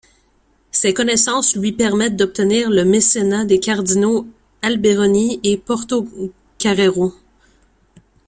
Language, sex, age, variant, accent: French, female, 19-29, Français d'Amérique du Nord, Français du Canada